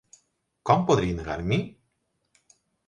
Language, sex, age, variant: Catalan, male, 50-59, Balear